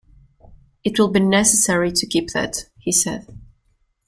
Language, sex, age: English, female, 19-29